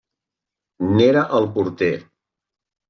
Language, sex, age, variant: Catalan, male, 50-59, Central